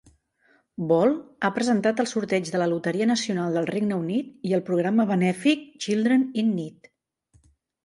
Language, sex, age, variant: Catalan, female, 50-59, Central